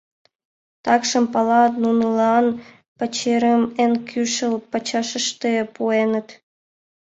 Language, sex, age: Mari, female, under 19